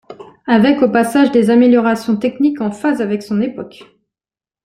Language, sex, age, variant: French, female, 30-39, Français de métropole